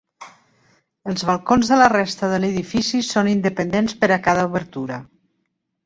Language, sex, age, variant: Catalan, female, 50-59, Nord-Occidental